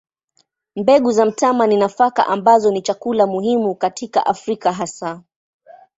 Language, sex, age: Swahili, female, 19-29